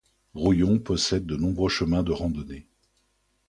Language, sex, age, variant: French, male, 50-59, Français de métropole